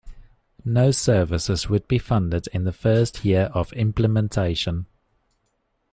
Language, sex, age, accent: English, male, 30-39, Southern African (South Africa, Zimbabwe, Namibia)